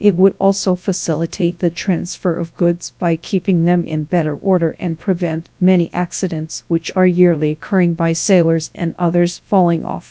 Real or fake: fake